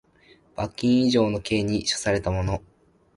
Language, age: Japanese, 19-29